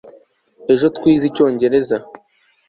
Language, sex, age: Kinyarwanda, male, 19-29